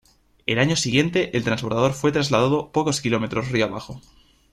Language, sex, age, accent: Spanish, male, under 19, España: Norte peninsular (Asturias, Castilla y León, Cantabria, País Vasco, Navarra, Aragón, La Rioja, Guadalajara, Cuenca)